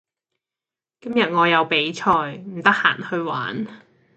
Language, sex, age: Cantonese, female, 19-29